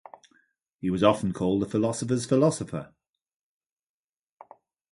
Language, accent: English, England English